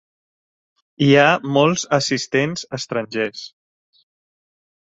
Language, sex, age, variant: Catalan, female, 19-29, Central